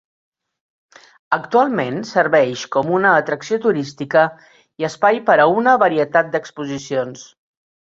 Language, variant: Catalan, Central